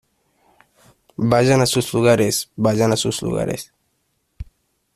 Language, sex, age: Spanish, male, 19-29